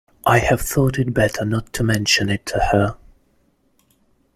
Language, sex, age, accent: English, male, 30-39, England English